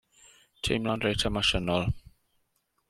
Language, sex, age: Welsh, male, 50-59